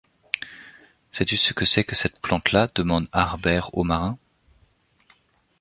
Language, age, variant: French, 30-39, Français de métropole